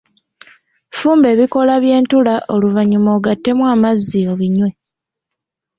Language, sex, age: Ganda, female, 19-29